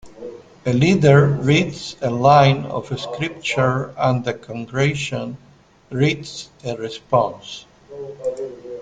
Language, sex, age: English, male, 50-59